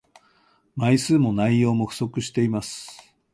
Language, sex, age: Japanese, male, 60-69